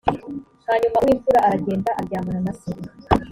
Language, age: Kinyarwanda, 19-29